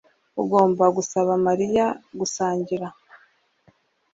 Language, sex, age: Kinyarwanda, female, 19-29